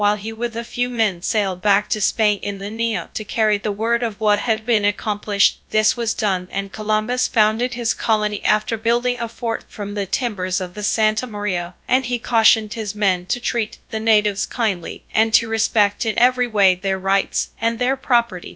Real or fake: fake